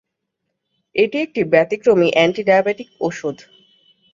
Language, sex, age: Bengali, female, 19-29